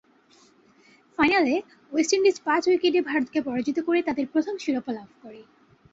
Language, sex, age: Bengali, female, 19-29